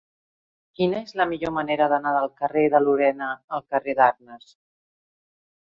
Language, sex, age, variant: Catalan, female, 40-49, Central